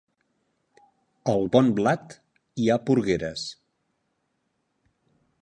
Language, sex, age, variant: Catalan, male, 60-69, Central